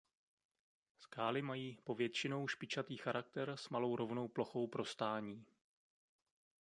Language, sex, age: Czech, male, 30-39